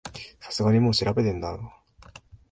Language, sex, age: Japanese, male, 19-29